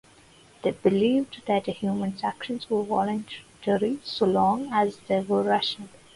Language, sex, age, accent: English, female, 19-29, India and South Asia (India, Pakistan, Sri Lanka)